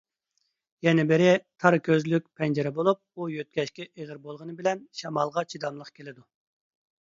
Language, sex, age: Uyghur, male, 30-39